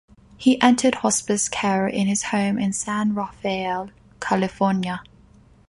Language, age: English, 19-29